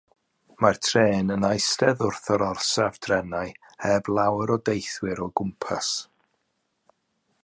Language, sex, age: Welsh, male, 60-69